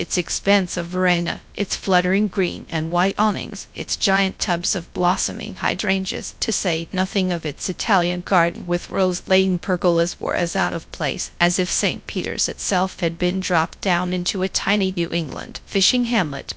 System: TTS, GradTTS